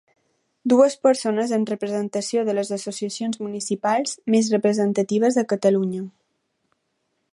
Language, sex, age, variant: Catalan, female, 19-29, Balear